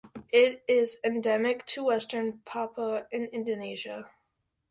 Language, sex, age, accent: English, female, under 19, United States English